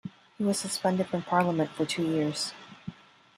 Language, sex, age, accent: English, female, 30-39, United States English